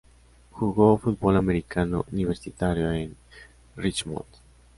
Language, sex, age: Spanish, male, 19-29